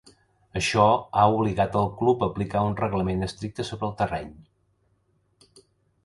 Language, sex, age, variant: Catalan, male, 30-39, Central